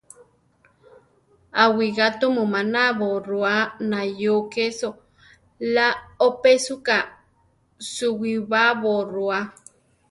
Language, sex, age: Central Tarahumara, female, 30-39